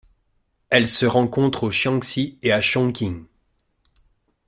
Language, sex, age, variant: French, male, 40-49, Français de métropole